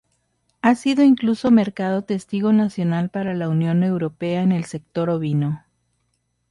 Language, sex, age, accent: Spanish, female, 30-39, México